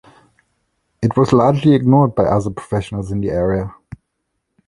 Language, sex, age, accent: English, male, 30-39, United States English